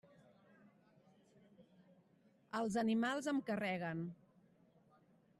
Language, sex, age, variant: Catalan, female, 50-59, Central